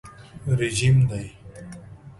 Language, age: Pashto, 30-39